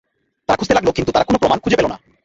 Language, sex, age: Bengali, male, 19-29